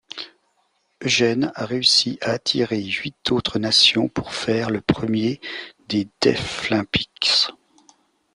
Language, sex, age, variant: French, male, 50-59, Français de métropole